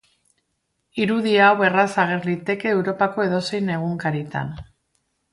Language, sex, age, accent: Basque, female, 50-59, Mendebalekoa (Araba, Bizkaia, Gipuzkoako mendebaleko herri batzuk)